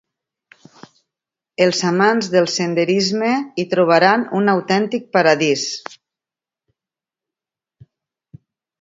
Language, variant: Catalan, Valencià meridional